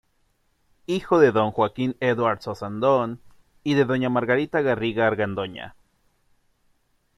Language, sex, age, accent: Spanish, male, 30-39, México